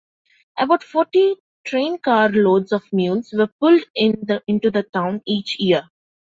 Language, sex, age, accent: English, female, 19-29, India and South Asia (India, Pakistan, Sri Lanka)